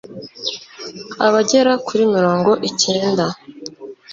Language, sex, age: Kinyarwanda, female, 19-29